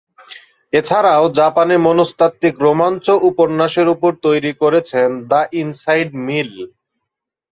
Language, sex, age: Bengali, male, 19-29